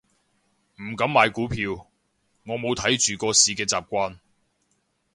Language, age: Cantonese, 40-49